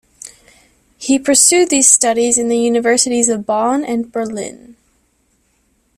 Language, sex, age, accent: English, female, under 19, United States English